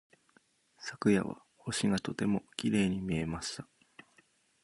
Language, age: Japanese, 30-39